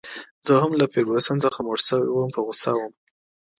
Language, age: Pashto, 19-29